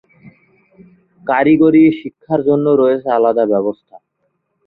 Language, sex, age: Bengali, male, 19-29